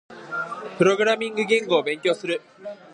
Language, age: Japanese, 19-29